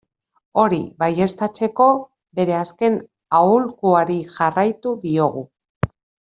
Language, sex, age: Basque, female, 40-49